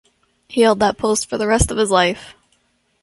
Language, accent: English, United States English